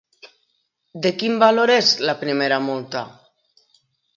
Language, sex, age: Catalan, female, 40-49